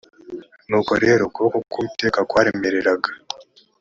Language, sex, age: Kinyarwanda, male, 19-29